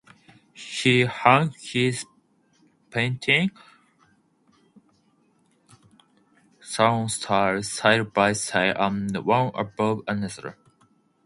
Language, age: English, 19-29